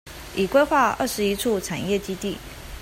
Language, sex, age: Chinese, female, 30-39